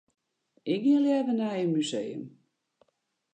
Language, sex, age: Western Frisian, female, 60-69